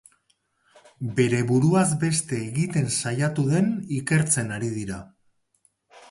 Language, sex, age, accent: Basque, male, 40-49, Erdialdekoa edo Nafarra (Gipuzkoa, Nafarroa)